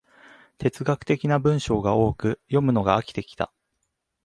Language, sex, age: Japanese, male, 19-29